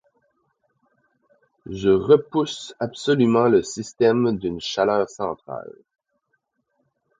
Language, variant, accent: French, Français d'Amérique du Nord, Français du Canada